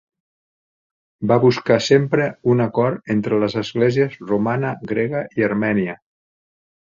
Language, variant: Catalan, Central